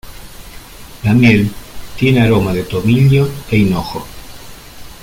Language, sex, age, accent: Spanish, male, 50-59, Rioplatense: Argentina, Uruguay, este de Bolivia, Paraguay